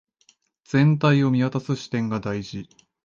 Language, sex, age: Japanese, male, 19-29